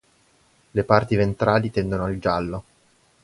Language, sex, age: Italian, male, 19-29